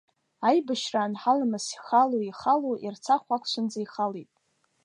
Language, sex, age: Abkhazian, female, under 19